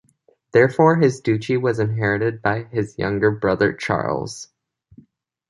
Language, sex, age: English, male, under 19